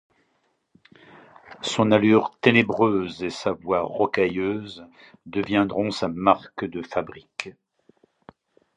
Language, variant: French, Français de métropole